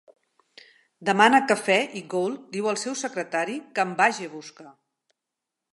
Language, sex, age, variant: Catalan, female, 50-59, Central